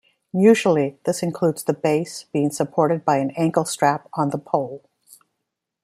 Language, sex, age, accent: English, female, 50-59, United States English